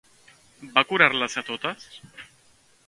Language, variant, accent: Catalan, Central, central